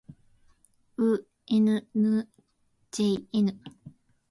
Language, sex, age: Japanese, female, 19-29